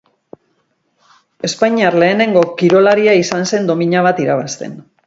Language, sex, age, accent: Basque, female, 50-59, Mendebalekoa (Araba, Bizkaia, Gipuzkoako mendebaleko herri batzuk)